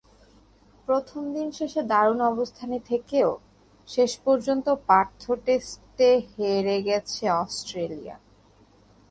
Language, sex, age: Bengali, female, 19-29